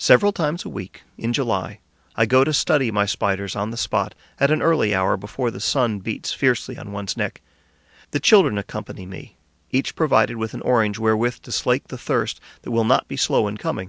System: none